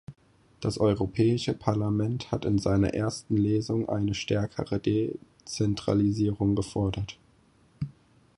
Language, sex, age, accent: German, male, 19-29, Deutschland Deutsch